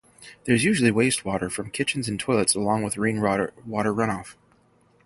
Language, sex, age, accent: English, male, 40-49, United States English; Irish English